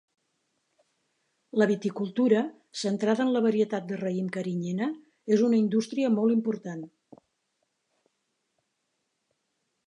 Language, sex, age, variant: Catalan, female, 70-79, Central